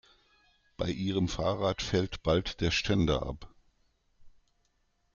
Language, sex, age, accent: German, male, 50-59, Deutschland Deutsch